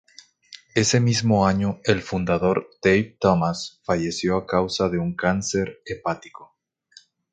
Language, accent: Spanish, América central